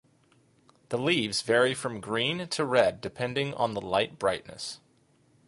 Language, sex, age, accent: English, male, 30-39, United States English